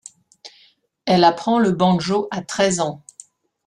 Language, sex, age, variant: French, female, 50-59, Français de métropole